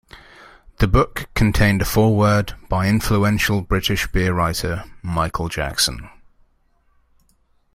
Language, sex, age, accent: English, male, 19-29, England English